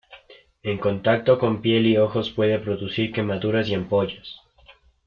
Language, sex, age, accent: Spanish, male, under 19, Andino-Pacífico: Colombia, Perú, Ecuador, oeste de Bolivia y Venezuela andina